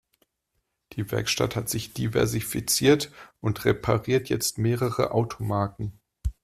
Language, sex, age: German, male, 40-49